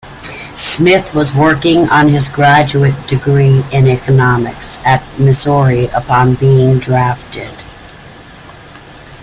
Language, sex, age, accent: English, female, 50-59, United States English